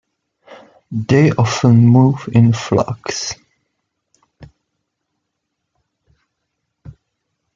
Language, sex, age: English, male, 19-29